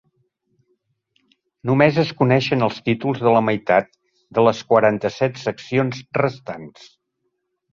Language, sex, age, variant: Catalan, male, 50-59, Central